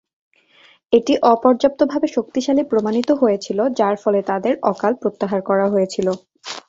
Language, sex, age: Bengali, female, 19-29